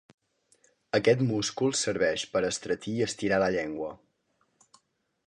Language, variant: Catalan, Central